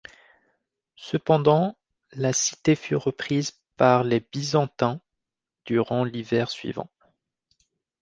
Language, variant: French, Français de métropole